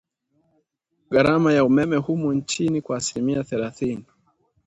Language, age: Swahili, 19-29